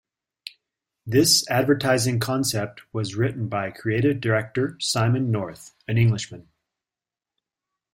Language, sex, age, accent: English, male, 30-39, United States English